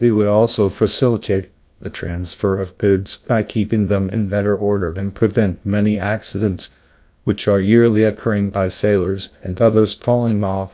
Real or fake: fake